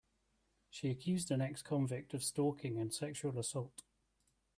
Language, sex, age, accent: English, male, 30-39, Welsh English